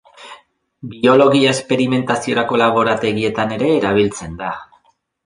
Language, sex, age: Basque, male, 40-49